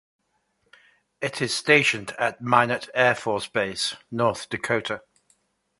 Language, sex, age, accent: English, male, 50-59, England English